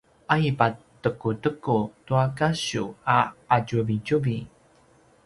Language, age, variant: Paiwan, 30-39, pinayuanan a kinaikacedasan (東排灣語)